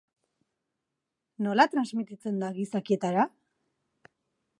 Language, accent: Basque, Erdialdekoa edo Nafarra (Gipuzkoa, Nafarroa)